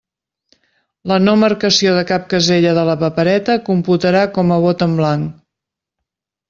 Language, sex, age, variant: Catalan, female, 50-59, Central